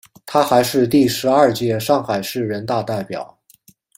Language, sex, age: Chinese, male, 30-39